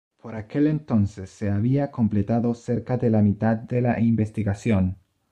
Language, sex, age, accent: Spanish, male, 19-29, Chileno: Chile, Cuyo